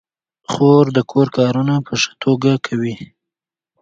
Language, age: Pashto, 19-29